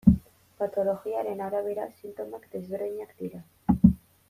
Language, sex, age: Basque, female, 19-29